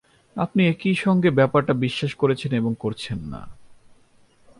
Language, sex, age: Bengali, male, 19-29